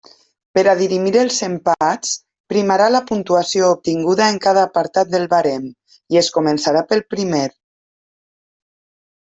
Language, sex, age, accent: Catalan, female, 50-59, valencià